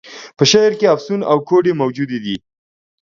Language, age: Pashto, 30-39